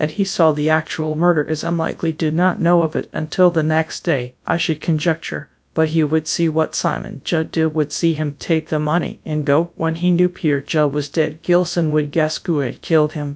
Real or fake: fake